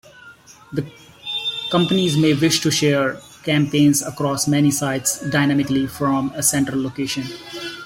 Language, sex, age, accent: English, male, 30-39, India and South Asia (India, Pakistan, Sri Lanka)